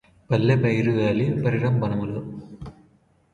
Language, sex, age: Telugu, male, under 19